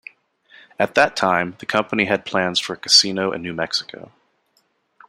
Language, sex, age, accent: English, male, 40-49, United States English